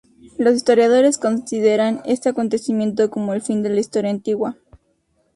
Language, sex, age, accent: Spanish, female, 19-29, México